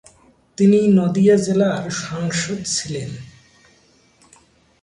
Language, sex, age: Bengali, male, 19-29